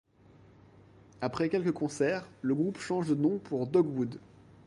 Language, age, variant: French, 19-29, Français de métropole